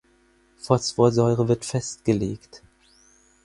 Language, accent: German, Deutschland Deutsch